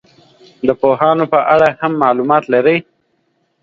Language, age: Pashto, 30-39